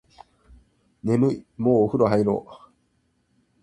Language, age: Japanese, 19-29